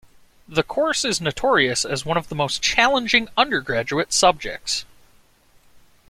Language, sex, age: English, male, 19-29